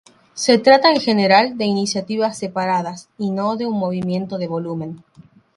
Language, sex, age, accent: Spanish, female, 19-29, Rioplatense: Argentina, Uruguay, este de Bolivia, Paraguay